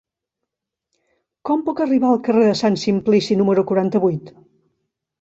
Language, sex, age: Catalan, female, 50-59